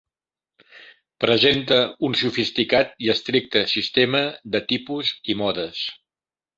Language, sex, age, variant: Catalan, male, 60-69, Central